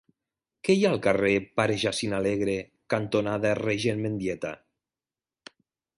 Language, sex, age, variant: Catalan, male, 30-39, Nord-Occidental